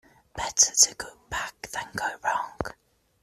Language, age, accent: English, 19-29, England English